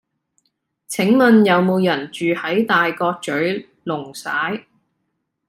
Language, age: Cantonese, 19-29